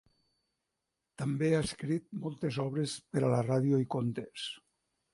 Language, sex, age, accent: Catalan, male, 60-69, valencià